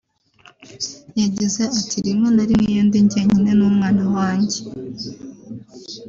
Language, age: Kinyarwanda, 19-29